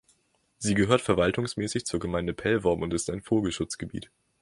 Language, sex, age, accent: German, male, 19-29, Deutschland Deutsch